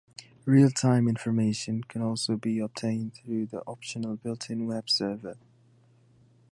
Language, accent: English, United States English